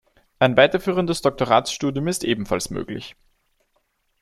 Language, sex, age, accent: German, male, 19-29, Österreichisches Deutsch